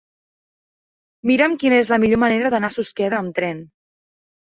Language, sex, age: Catalan, female, under 19